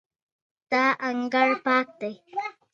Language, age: Pashto, 30-39